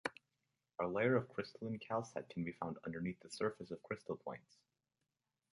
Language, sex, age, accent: English, male, under 19, United States English